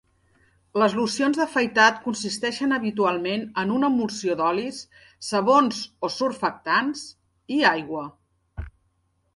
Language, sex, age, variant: Catalan, female, 40-49, Septentrional